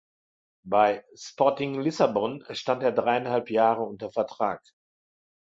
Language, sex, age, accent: German, male, 60-69, Deutschland Deutsch